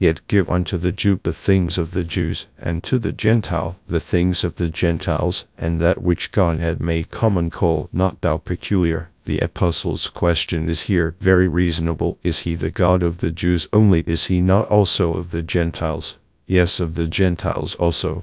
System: TTS, GradTTS